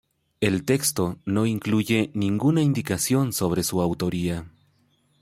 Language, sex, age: Spanish, male, 40-49